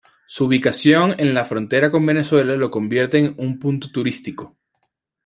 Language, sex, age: Spanish, male, 19-29